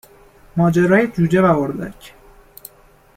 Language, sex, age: Persian, male, under 19